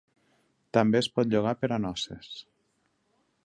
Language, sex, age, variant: Catalan, male, 30-39, Nord-Occidental